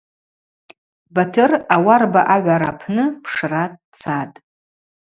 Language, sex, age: Abaza, female, 40-49